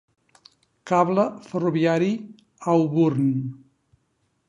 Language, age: Catalan, 60-69